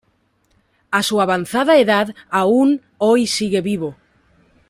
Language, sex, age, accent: Spanish, female, 19-29, España: Centro-Sur peninsular (Madrid, Toledo, Castilla-La Mancha)